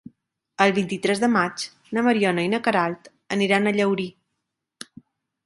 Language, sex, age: Catalan, female, 40-49